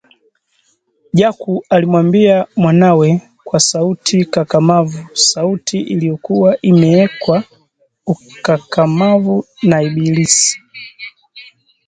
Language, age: Swahili, 19-29